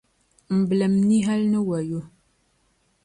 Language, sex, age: Dagbani, female, 19-29